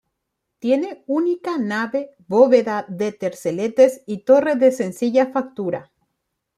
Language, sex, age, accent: Spanish, female, 30-39, Rioplatense: Argentina, Uruguay, este de Bolivia, Paraguay